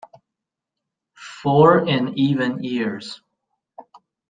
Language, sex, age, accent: English, male, 30-39, United States English